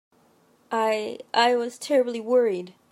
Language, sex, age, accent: English, female, 30-39, United States English